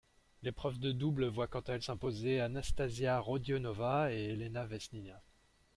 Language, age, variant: French, 30-39, Français de métropole